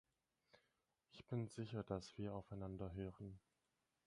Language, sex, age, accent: German, male, 19-29, Deutschland Deutsch